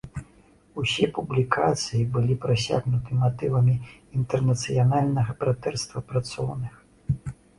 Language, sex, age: Belarusian, male, 50-59